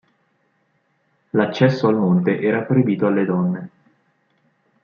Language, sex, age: Italian, male, 19-29